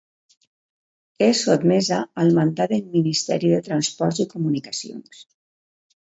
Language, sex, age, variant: Catalan, female, 50-59, Valencià meridional